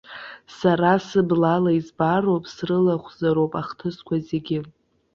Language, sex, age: Abkhazian, female, 19-29